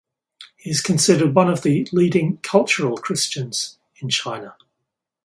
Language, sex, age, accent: English, male, 60-69, Australian English